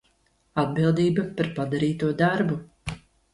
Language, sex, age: Latvian, female, 60-69